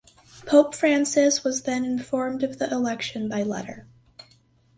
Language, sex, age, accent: English, female, under 19, United States English